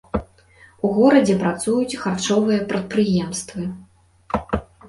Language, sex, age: Belarusian, female, 19-29